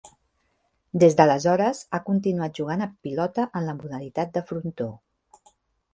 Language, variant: Catalan, Central